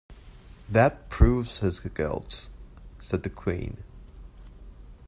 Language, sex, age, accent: English, male, 30-39, United States English